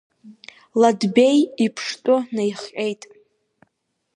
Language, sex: Abkhazian, female